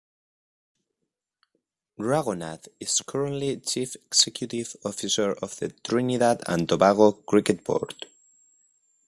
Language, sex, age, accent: English, male, under 19, Canadian English